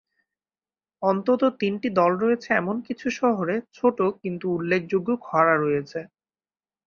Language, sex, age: Bengali, male, 19-29